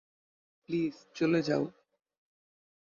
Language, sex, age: Bengali, male, 19-29